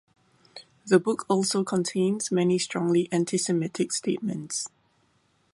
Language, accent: English, Singaporean English